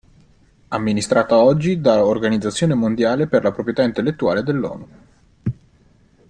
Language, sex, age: Italian, male, 19-29